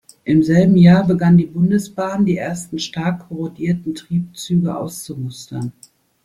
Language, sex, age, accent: German, female, 50-59, Deutschland Deutsch